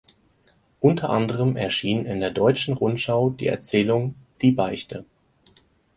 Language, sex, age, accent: German, male, 19-29, Deutschland Deutsch